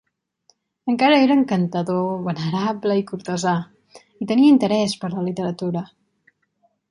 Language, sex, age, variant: Catalan, female, 19-29, Central